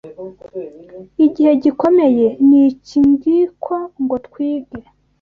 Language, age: Kinyarwanda, 19-29